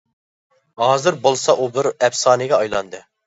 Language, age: Uyghur, 19-29